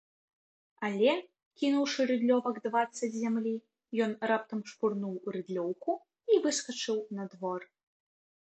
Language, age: Belarusian, 19-29